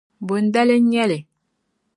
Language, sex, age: Dagbani, female, 19-29